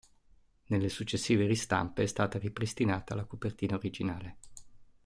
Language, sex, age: Italian, male, 50-59